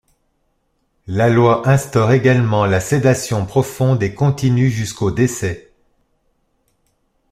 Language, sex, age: French, male, 40-49